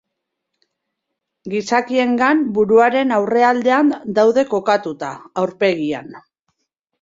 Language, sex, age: Basque, female, 40-49